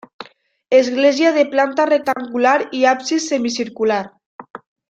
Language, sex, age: Catalan, female, 19-29